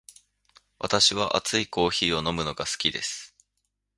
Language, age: Japanese, 19-29